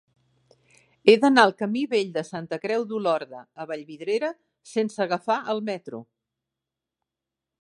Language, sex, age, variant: Catalan, female, 60-69, Central